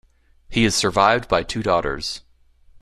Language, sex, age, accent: English, male, 40-49, United States English